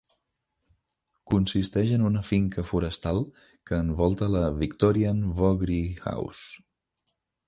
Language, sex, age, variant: Catalan, male, 50-59, Central